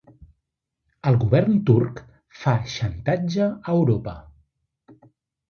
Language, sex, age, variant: Catalan, female, 50-59, Central